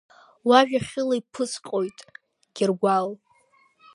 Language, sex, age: Abkhazian, female, under 19